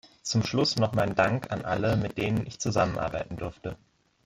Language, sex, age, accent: German, male, 19-29, Deutschland Deutsch